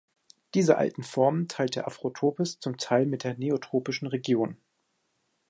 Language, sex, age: German, male, 19-29